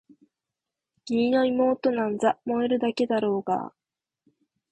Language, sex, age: Japanese, female, under 19